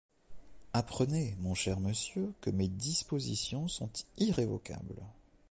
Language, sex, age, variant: French, male, 40-49, Français de métropole